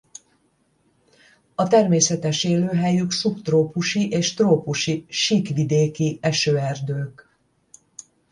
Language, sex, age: Hungarian, female, 60-69